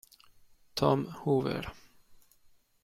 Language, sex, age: Italian, male, 19-29